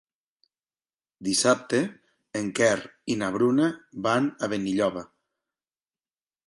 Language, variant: Catalan, Nord-Occidental